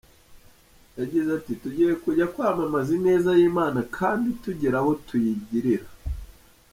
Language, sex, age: Kinyarwanda, male, 30-39